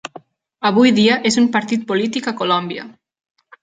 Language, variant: Catalan, Nord-Occidental